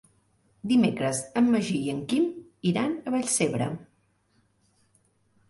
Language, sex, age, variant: Catalan, female, 50-59, Central